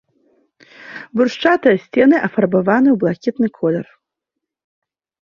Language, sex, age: Belarusian, female, 30-39